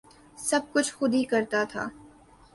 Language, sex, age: Urdu, female, 19-29